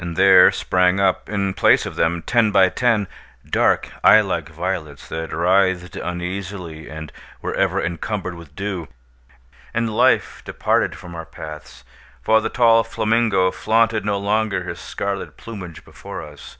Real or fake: real